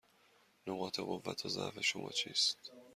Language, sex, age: Persian, male, 30-39